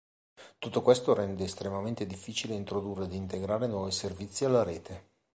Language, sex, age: Italian, male, 40-49